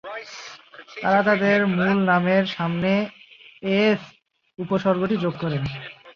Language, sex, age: Bengali, male, 40-49